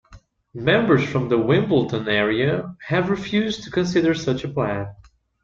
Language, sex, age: English, male, 19-29